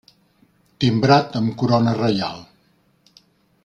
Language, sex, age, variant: Catalan, male, 60-69, Central